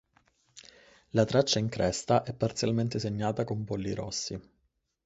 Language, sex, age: Italian, male, 19-29